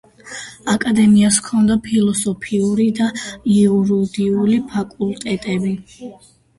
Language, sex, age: Georgian, female, 19-29